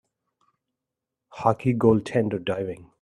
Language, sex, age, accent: English, male, 30-39, India and South Asia (India, Pakistan, Sri Lanka)